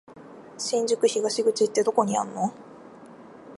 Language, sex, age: Japanese, female, 19-29